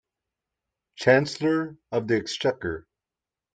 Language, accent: English, United States English